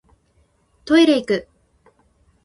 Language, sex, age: Japanese, female, 19-29